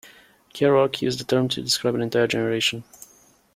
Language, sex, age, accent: English, male, 30-39, United States English